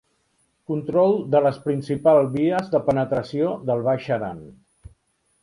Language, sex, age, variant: Catalan, male, 50-59, Central